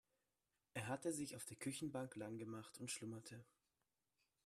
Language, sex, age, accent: German, male, under 19, Deutschland Deutsch